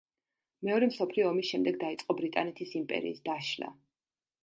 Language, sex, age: Georgian, female, 30-39